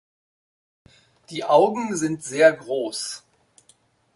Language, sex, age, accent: German, male, 30-39, Deutschland Deutsch